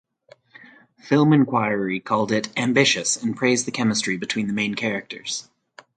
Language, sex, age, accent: English, male, 30-39, United States English